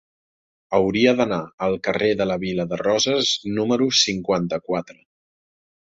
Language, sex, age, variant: Catalan, male, 19-29, Central